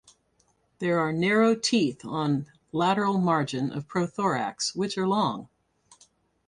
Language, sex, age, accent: English, female, 60-69, United States English